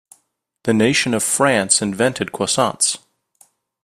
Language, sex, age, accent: English, male, 30-39, United States English